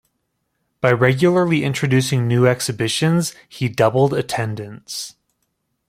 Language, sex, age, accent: English, male, 30-39, United States English